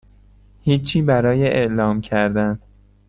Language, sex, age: Persian, male, 19-29